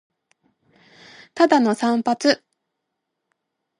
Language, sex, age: Japanese, female, 19-29